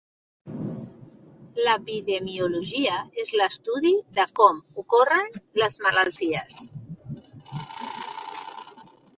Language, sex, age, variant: Catalan, female, 40-49, Central